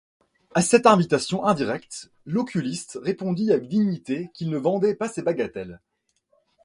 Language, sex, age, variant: French, male, 19-29, Français de métropole